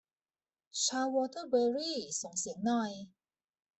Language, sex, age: Thai, female, 30-39